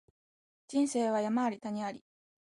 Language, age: Japanese, 19-29